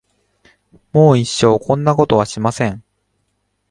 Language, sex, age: Japanese, male, under 19